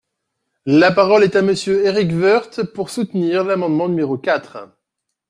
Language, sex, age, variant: French, male, 40-49, Français de métropole